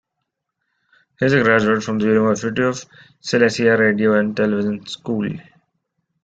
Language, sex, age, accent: English, male, 19-29, India and South Asia (India, Pakistan, Sri Lanka)